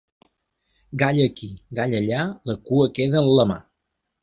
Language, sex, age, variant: Catalan, male, 30-39, Balear